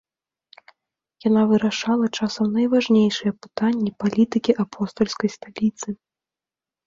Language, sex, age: Belarusian, female, 19-29